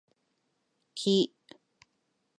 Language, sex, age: Japanese, female, 40-49